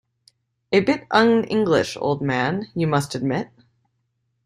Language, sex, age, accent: English, female, 30-39, United States English